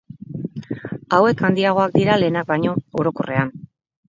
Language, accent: Basque, Mendebalekoa (Araba, Bizkaia, Gipuzkoako mendebaleko herri batzuk)